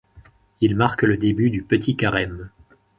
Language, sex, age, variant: French, male, 30-39, Français de métropole